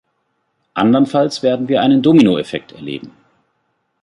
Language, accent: German, Deutschland Deutsch